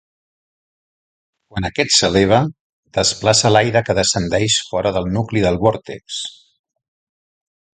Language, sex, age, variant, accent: Catalan, male, 60-69, Central, central